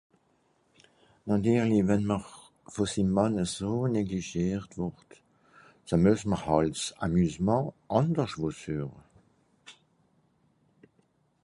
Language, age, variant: Swiss German, 70-79, Nordniederàlemmànisch (Rishoffe, Zàwere, Bùsswìller, Hawenau, Brüemt, Stroossbùri, Molse, Dàmbàch, Schlettstàtt, Pfàlzbùri usw.)